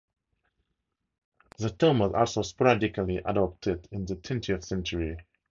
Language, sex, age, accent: English, male, 30-39, Southern African (South Africa, Zimbabwe, Namibia)